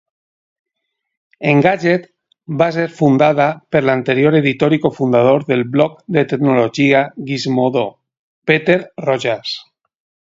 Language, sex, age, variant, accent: Catalan, male, 40-49, Alacantí, valencià